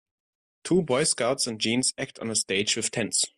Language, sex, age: English, male, 19-29